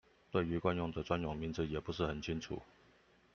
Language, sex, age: Chinese, male, 40-49